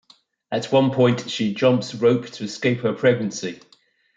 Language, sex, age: English, male, 50-59